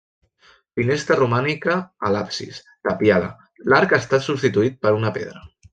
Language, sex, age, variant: Catalan, male, 30-39, Central